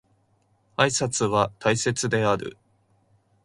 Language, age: Japanese, 19-29